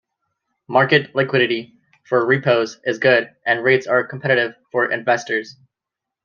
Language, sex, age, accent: English, male, 19-29, United States English